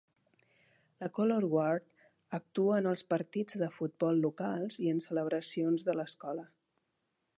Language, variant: Catalan, Central